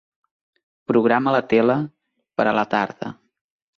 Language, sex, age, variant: Catalan, male, 19-29, Central